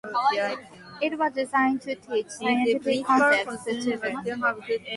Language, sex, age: English, female, 19-29